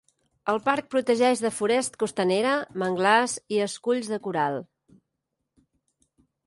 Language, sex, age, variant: Catalan, female, 40-49, Central